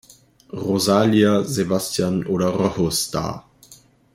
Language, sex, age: German, male, under 19